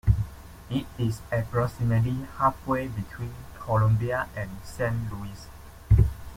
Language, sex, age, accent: English, male, 19-29, Malaysian English